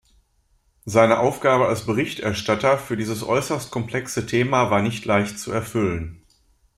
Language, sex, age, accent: German, male, 30-39, Deutschland Deutsch